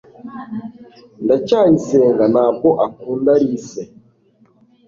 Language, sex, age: Kinyarwanda, male, 19-29